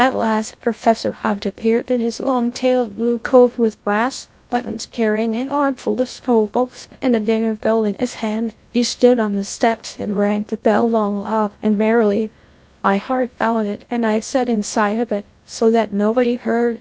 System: TTS, GlowTTS